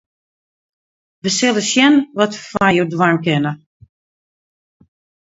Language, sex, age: Western Frisian, female, 60-69